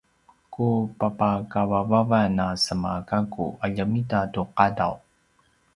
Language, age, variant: Paiwan, 30-39, pinayuanan a kinaikacedasan (東排灣語)